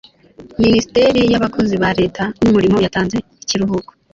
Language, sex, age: Kinyarwanda, female, 19-29